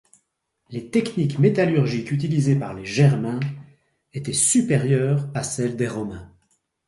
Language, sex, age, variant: French, male, 60-69, Français de métropole